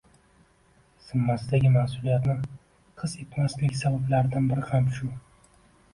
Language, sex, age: Uzbek, male, 19-29